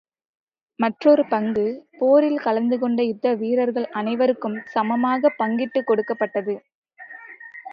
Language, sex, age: Tamil, female, 19-29